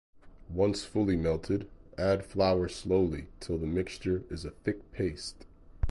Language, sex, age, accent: English, male, 40-49, United States English